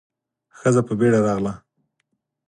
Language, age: Pashto, 30-39